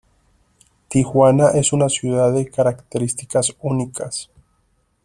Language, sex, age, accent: Spanish, male, 19-29, Caribe: Cuba, Venezuela, Puerto Rico, República Dominicana, Panamá, Colombia caribeña, México caribeño, Costa del golfo de México